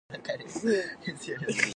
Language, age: Japanese, 19-29